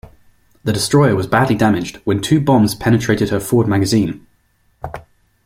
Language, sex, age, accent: English, male, 19-29, England English